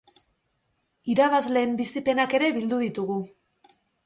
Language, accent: Basque, Erdialdekoa edo Nafarra (Gipuzkoa, Nafarroa)